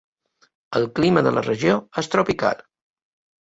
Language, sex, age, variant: Catalan, male, 50-59, Balear